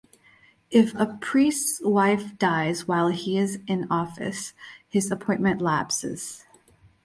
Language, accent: English, United States English